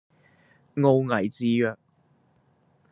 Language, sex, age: Cantonese, male, 19-29